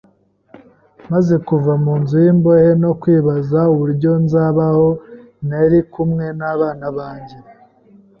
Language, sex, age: Kinyarwanda, male, 19-29